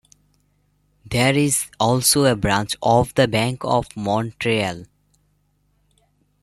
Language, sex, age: English, male, 19-29